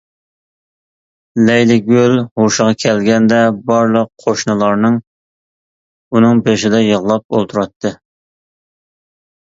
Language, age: Uyghur, 30-39